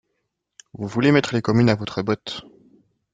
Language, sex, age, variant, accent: French, male, 19-29, Français d'Europe, Français de Suisse